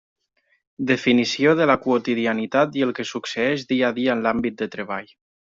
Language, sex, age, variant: Catalan, male, 19-29, Nord-Occidental